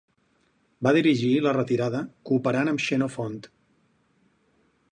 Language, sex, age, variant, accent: Catalan, male, 40-49, Central, central